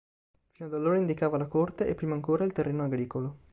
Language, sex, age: Italian, male, 19-29